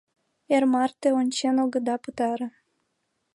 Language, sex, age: Mari, female, 19-29